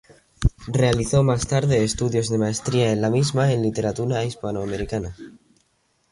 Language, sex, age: Spanish, male, under 19